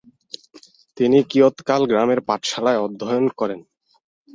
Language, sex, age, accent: Bengali, male, 19-29, প্রমিত; চলিত